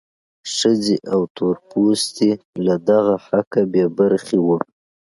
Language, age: Pashto, 19-29